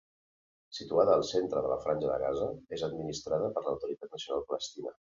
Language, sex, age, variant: Catalan, male, 50-59, Central